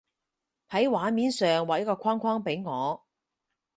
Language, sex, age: Cantonese, female, 30-39